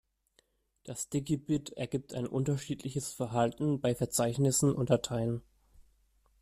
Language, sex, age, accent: German, male, 19-29, Deutschland Deutsch